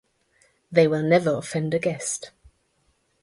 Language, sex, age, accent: English, female, 30-39, England English